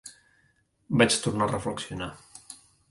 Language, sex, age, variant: Catalan, male, 30-39, Central